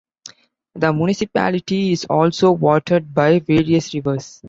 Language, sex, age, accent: English, male, 19-29, India and South Asia (India, Pakistan, Sri Lanka)